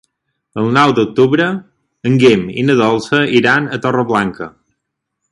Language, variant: Catalan, Balear